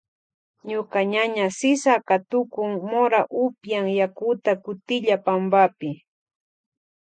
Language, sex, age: Loja Highland Quichua, female, 40-49